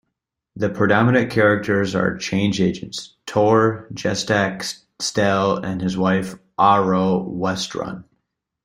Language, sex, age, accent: English, male, 30-39, United States English